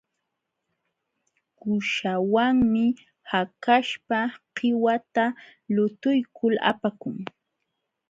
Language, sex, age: Jauja Wanca Quechua, female, 19-29